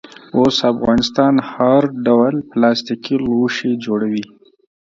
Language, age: Pashto, 30-39